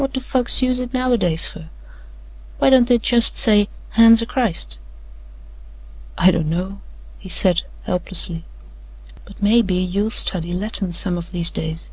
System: none